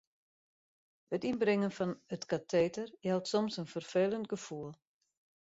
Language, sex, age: Western Frisian, female, 60-69